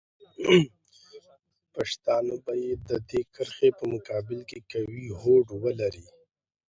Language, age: Pashto, 19-29